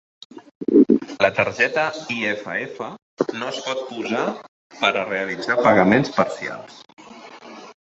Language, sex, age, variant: Catalan, male, 50-59, Central